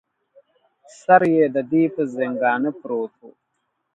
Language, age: Pashto, 30-39